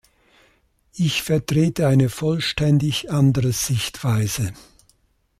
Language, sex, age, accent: German, male, 70-79, Schweizerdeutsch